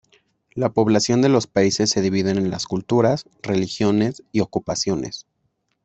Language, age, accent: Spanish, under 19, México